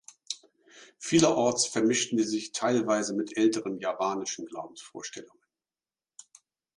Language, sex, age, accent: German, male, 50-59, Deutschland Deutsch